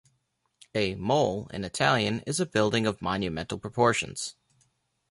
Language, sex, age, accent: English, male, 19-29, United States English